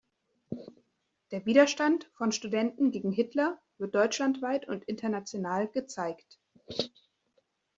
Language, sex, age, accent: German, female, 19-29, Deutschland Deutsch